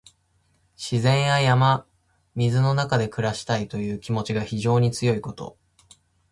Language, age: Japanese, 19-29